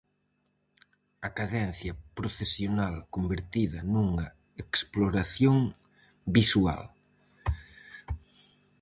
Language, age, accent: Galician, 50-59, Central (gheada)